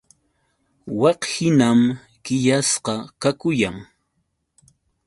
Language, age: Yauyos Quechua, 30-39